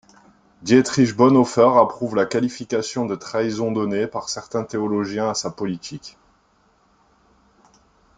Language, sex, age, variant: French, male, 30-39, Français de métropole